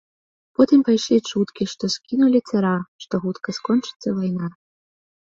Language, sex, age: Belarusian, female, 19-29